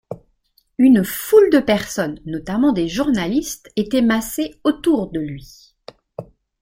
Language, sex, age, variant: French, female, 50-59, Français de métropole